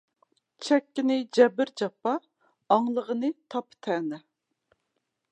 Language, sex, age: Uyghur, female, 40-49